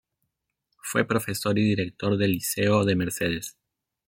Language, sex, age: Spanish, male, 30-39